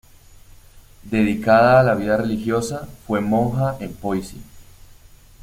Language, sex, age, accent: Spanish, male, 19-29, Andino-Pacífico: Colombia, Perú, Ecuador, oeste de Bolivia y Venezuela andina